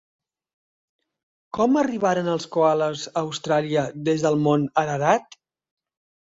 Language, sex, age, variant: Catalan, male, 40-49, Central